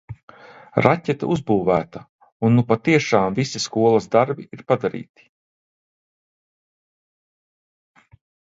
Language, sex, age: Latvian, male, 60-69